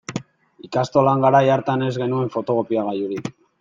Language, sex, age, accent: Basque, male, 19-29, Mendebalekoa (Araba, Bizkaia, Gipuzkoako mendebaleko herri batzuk)